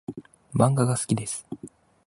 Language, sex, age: Japanese, male, under 19